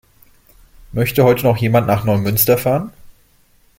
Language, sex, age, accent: German, male, 30-39, Deutschland Deutsch